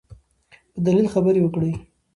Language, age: Pashto, 19-29